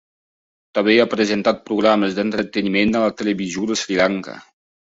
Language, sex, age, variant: Catalan, male, 19-29, Septentrional